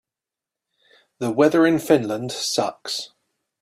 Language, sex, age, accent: English, male, 40-49, England English